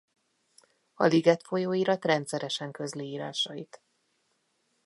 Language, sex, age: Hungarian, female, 40-49